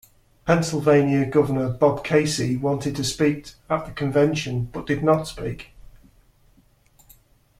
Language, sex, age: English, male, 40-49